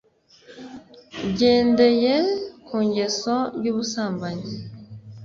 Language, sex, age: Kinyarwanda, female, 19-29